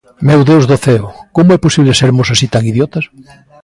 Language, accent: Galician, Oriental (común en zona oriental)